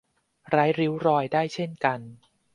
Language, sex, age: Thai, male, 30-39